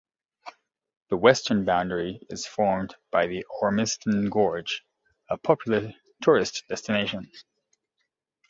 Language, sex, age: English, male, 30-39